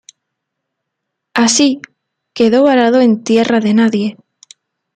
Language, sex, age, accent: Spanish, female, 19-29, España: Sur peninsular (Andalucia, Extremadura, Murcia)